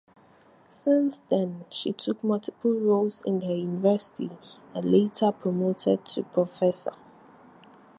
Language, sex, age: English, female, 19-29